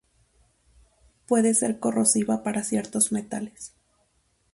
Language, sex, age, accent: Spanish, female, 19-29, México